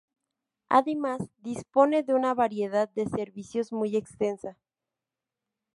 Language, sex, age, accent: Spanish, female, 19-29, México